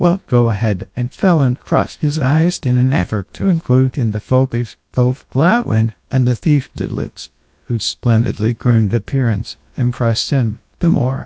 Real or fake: fake